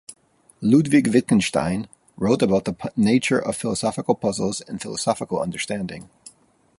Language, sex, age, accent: English, male, 40-49, United States English